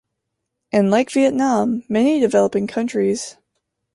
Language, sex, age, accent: English, female, under 19, United States English